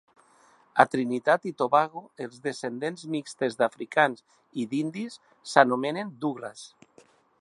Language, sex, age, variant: Catalan, male, 60-69, Central